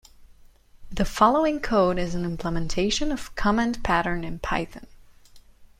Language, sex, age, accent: English, female, 19-29, United States English